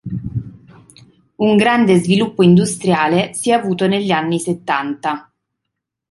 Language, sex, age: Italian, female, 30-39